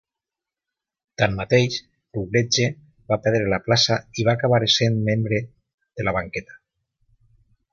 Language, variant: Catalan, Valencià meridional